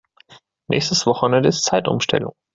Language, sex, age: German, male, 30-39